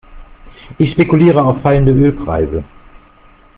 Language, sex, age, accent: German, male, 30-39, Deutschland Deutsch